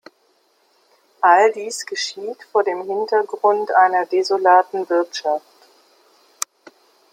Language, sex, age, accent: German, female, 50-59, Deutschland Deutsch